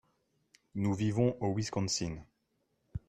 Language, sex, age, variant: French, male, 40-49, Français de métropole